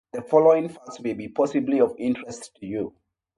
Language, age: English, 40-49